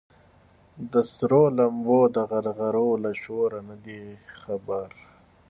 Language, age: Pashto, 19-29